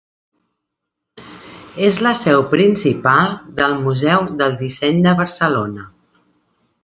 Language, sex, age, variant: Catalan, female, 50-59, Central